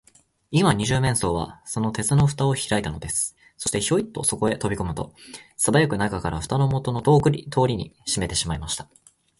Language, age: Japanese, 19-29